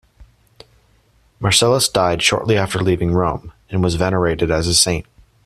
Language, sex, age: English, male, 19-29